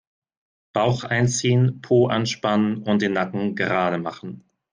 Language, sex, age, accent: German, male, 30-39, Deutschland Deutsch